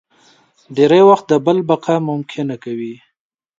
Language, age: Pashto, 19-29